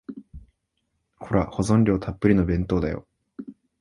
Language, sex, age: Japanese, male, 19-29